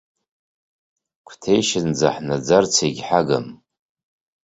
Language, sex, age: Abkhazian, male, 40-49